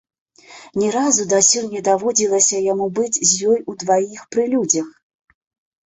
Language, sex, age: Belarusian, female, 50-59